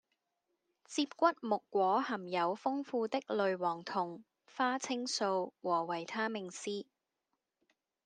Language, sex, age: Cantonese, female, 30-39